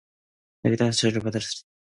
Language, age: Korean, 19-29